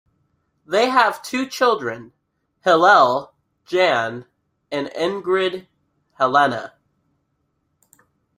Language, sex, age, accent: English, male, under 19, United States English